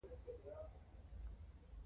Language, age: Pashto, 19-29